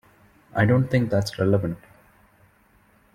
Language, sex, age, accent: English, male, 19-29, India and South Asia (India, Pakistan, Sri Lanka)